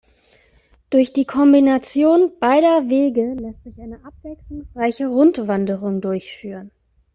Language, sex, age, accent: German, female, 30-39, Deutschland Deutsch